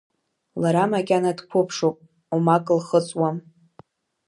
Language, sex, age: Abkhazian, female, under 19